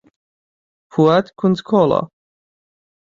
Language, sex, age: Central Kurdish, male, 19-29